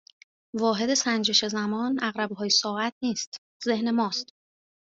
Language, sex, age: Persian, female, 30-39